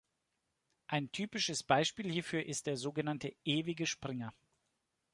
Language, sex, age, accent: German, male, 30-39, Deutschland Deutsch